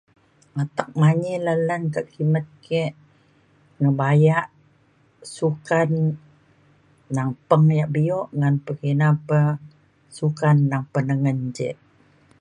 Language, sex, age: Mainstream Kenyah, female, 60-69